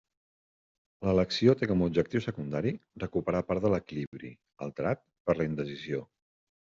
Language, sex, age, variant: Catalan, male, 40-49, Central